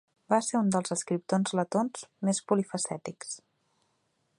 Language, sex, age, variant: Catalan, female, 30-39, Central